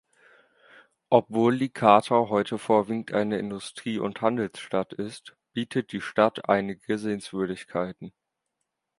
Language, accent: German, Deutschland Deutsch